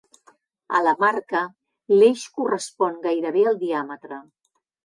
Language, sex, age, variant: Catalan, female, 50-59, Central